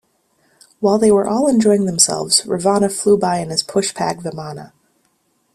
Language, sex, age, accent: English, female, 30-39, United States English